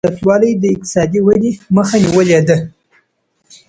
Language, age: Pashto, 19-29